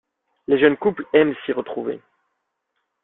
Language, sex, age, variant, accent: French, male, 19-29, Français d'Europe, Français de Belgique